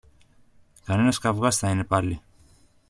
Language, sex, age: Greek, male, 30-39